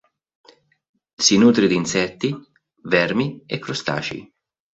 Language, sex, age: Italian, male, 40-49